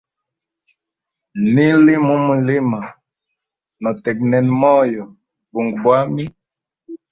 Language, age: Hemba, 19-29